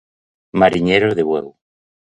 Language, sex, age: Galician, male, 40-49